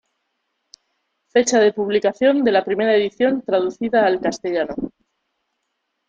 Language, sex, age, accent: Spanish, female, 30-39, España: Centro-Sur peninsular (Madrid, Toledo, Castilla-La Mancha)